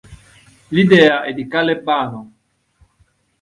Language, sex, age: Italian, male, 40-49